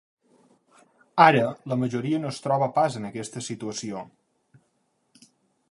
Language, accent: Catalan, balear; valencià